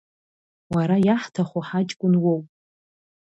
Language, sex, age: Abkhazian, female, 30-39